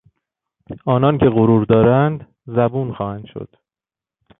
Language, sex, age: Persian, male, 19-29